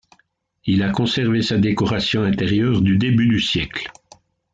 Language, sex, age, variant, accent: French, male, 80-89, Français d'Europe, Français de Suisse